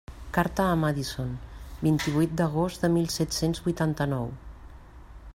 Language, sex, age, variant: Catalan, female, 50-59, Central